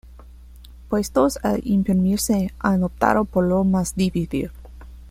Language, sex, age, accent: Spanish, female, 19-29, España: Centro-Sur peninsular (Madrid, Toledo, Castilla-La Mancha)